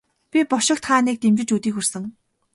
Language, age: Mongolian, 19-29